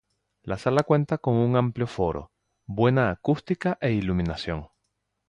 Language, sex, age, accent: Spanish, male, 40-49, Caribe: Cuba, Venezuela, Puerto Rico, República Dominicana, Panamá, Colombia caribeña, México caribeño, Costa del golfo de México